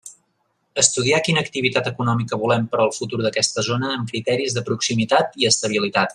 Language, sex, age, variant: Catalan, male, 40-49, Central